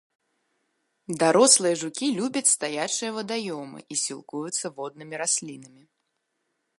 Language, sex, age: Belarusian, female, 19-29